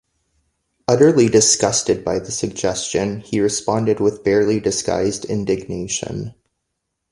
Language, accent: English, United States English